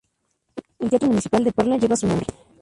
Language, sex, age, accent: Spanish, male, 19-29, México